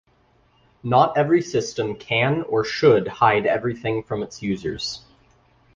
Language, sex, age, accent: English, male, 19-29, United States English